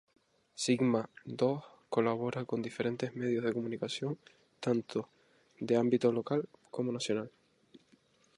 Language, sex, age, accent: Spanish, male, 19-29, España: Islas Canarias